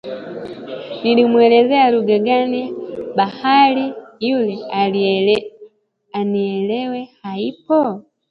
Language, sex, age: Swahili, female, 19-29